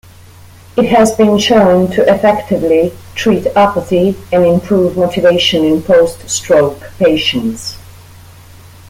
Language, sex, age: English, female, 30-39